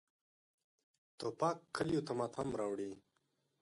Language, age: Pashto, 19-29